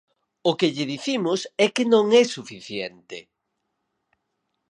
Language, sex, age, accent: Galician, male, 50-59, Oriental (común en zona oriental)